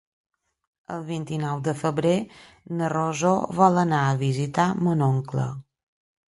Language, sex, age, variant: Catalan, female, 50-59, Balear